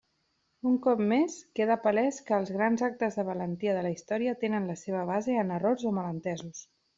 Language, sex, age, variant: Catalan, female, 40-49, Central